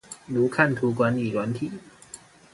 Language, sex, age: Chinese, male, 19-29